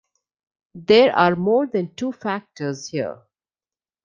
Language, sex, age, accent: English, female, 40-49, India and South Asia (India, Pakistan, Sri Lanka)